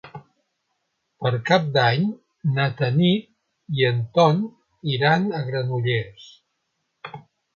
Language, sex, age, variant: Catalan, male, 60-69, Central